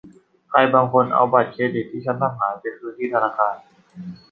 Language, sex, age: Thai, male, under 19